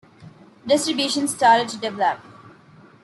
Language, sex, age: English, female, under 19